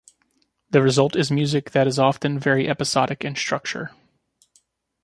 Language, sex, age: English, male, 30-39